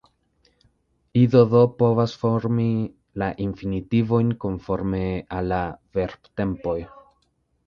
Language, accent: Esperanto, Internacia